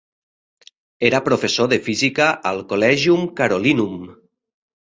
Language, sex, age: Catalan, male, 40-49